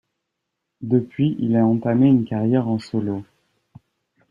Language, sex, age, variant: French, male, 19-29, Français de métropole